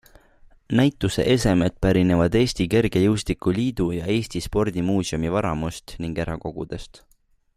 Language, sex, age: Estonian, male, 19-29